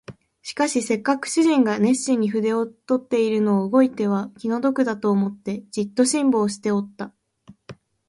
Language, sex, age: Japanese, female, 19-29